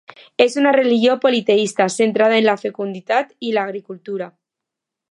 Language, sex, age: Catalan, female, under 19